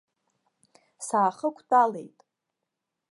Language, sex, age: Abkhazian, female, 30-39